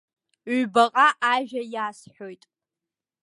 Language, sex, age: Abkhazian, female, 19-29